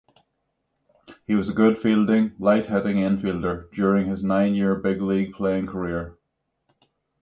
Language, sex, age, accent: English, male, 30-39, Northern Irish